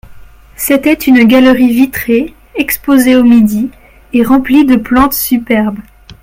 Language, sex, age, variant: French, female, 19-29, Français de métropole